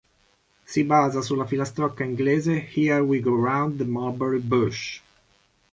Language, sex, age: Italian, male, 40-49